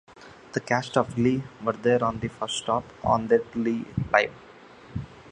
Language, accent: English, India and South Asia (India, Pakistan, Sri Lanka)